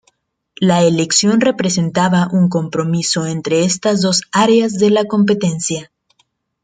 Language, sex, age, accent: Spanish, female, 19-29, México